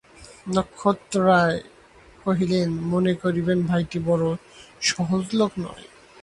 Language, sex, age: Bengali, male, 19-29